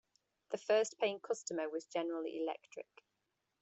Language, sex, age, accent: English, female, 30-39, England English